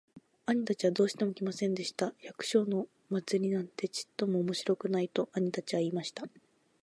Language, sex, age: Japanese, female, 19-29